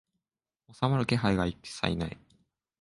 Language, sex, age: Japanese, male, 19-29